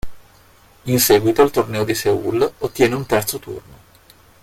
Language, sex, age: Italian, male, 40-49